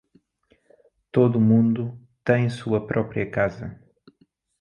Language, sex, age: Portuguese, male, 30-39